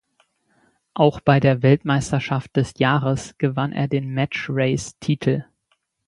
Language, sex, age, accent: German, male, 19-29, Deutschland Deutsch